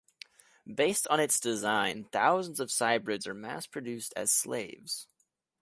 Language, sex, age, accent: English, male, under 19, United States English